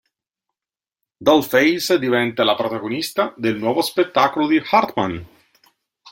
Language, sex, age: Italian, male, 40-49